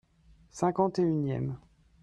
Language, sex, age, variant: French, male, 30-39, Français de métropole